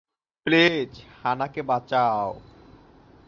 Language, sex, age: Bengali, male, 19-29